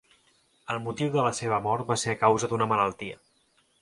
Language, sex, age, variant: Catalan, male, 19-29, Central